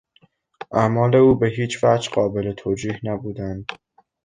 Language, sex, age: Persian, male, under 19